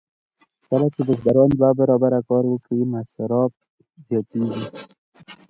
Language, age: Pashto, 19-29